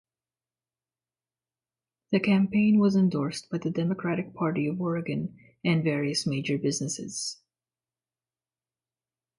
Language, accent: English, United States English; Filipino